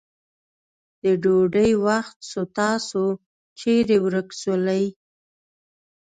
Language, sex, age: Pashto, female, 19-29